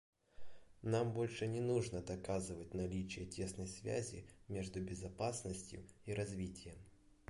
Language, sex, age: Russian, male, 19-29